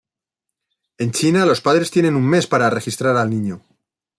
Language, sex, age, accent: Spanish, male, 40-49, España: Centro-Sur peninsular (Madrid, Toledo, Castilla-La Mancha)